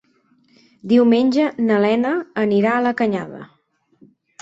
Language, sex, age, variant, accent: Catalan, female, 30-39, Central, Neutre